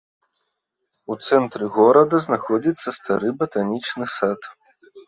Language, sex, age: Belarusian, male, 30-39